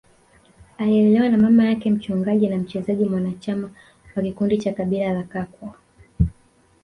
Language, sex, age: Swahili, female, 19-29